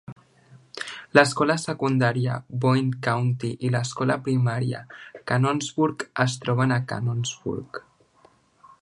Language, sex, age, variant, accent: Catalan, male, under 19, Central, central